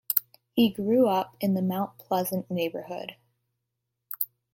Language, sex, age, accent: English, female, under 19, United States English